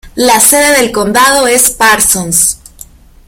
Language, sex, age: Spanish, female, 19-29